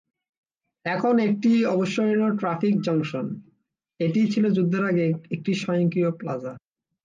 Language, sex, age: Bengali, male, 19-29